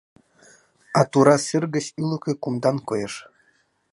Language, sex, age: Mari, female, 19-29